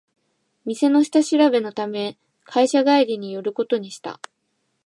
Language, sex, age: Japanese, female, 19-29